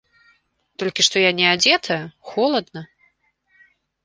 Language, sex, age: Belarusian, female, 40-49